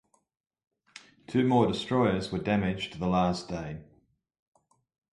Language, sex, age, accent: English, male, 50-59, Australian English